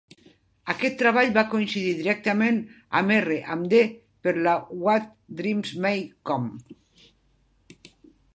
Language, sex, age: Catalan, female, 60-69